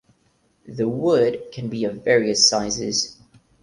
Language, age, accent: English, under 19, United States English